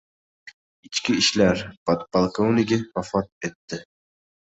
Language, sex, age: Uzbek, male, 19-29